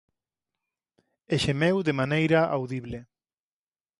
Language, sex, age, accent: Galician, male, 40-49, Normativo (estándar)